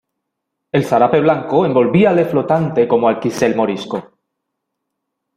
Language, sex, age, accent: Spanish, male, 30-39, Caribe: Cuba, Venezuela, Puerto Rico, República Dominicana, Panamá, Colombia caribeña, México caribeño, Costa del golfo de México